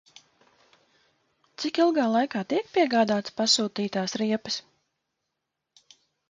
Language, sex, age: Latvian, female, 30-39